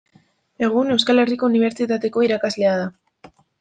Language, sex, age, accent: Basque, female, 19-29, Mendebalekoa (Araba, Bizkaia, Gipuzkoako mendebaleko herri batzuk)